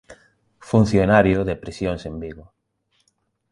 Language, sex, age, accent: Galician, male, 30-39, Normativo (estándar)